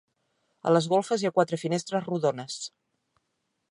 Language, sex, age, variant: Catalan, female, 50-59, Central